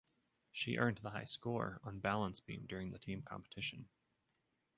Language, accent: English, United States English